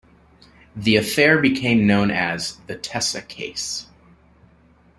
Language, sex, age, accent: English, male, under 19, United States English